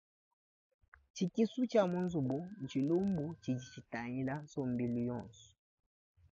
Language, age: Luba-Lulua, 19-29